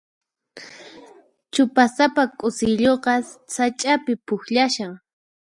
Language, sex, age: Puno Quechua, female, 19-29